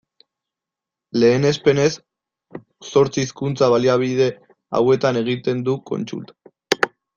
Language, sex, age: Basque, male, 19-29